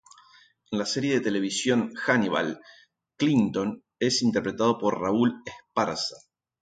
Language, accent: Spanish, Rioplatense: Argentina, Uruguay, este de Bolivia, Paraguay